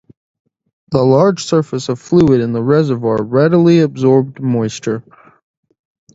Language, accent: English, United States English